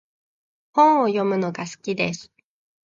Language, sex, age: Japanese, female, 19-29